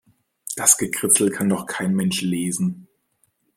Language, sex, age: German, male, 19-29